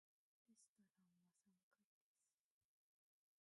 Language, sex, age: Japanese, female, 19-29